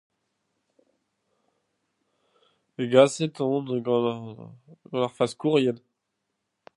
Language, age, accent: Breton, 30-39, Kerneveg; Leoneg